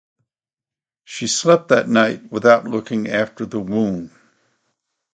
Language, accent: English, United States English